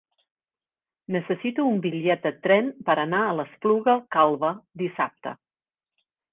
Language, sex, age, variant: Catalan, female, 50-59, Central